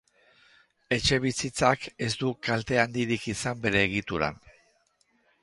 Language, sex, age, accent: Basque, male, 60-69, Erdialdekoa edo Nafarra (Gipuzkoa, Nafarroa)